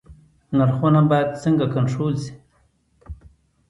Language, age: Pashto, 40-49